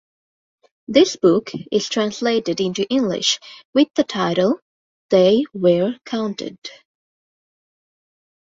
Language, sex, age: English, female, 19-29